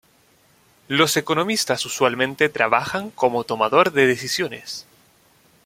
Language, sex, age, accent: Spanish, male, 19-29, Chileno: Chile, Cuyo